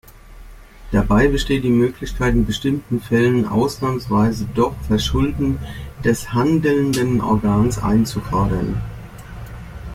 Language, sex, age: German, female, 60-69